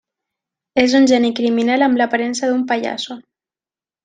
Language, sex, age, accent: Catalan, female, 19-29, valencià